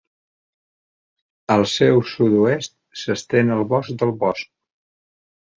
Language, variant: Catalan, Central